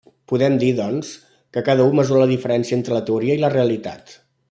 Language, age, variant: Catalan, 40-49, Central